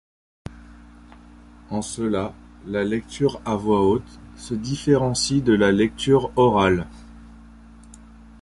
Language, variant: French, Français de métropole